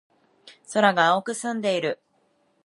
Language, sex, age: Japanese, female, 19-29